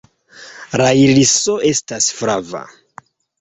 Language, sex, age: Esperanto, male, 30-39